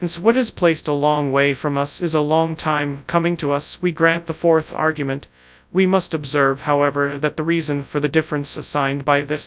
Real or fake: fake